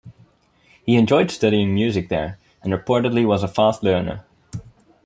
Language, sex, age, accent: English, male, 19-29, Dutch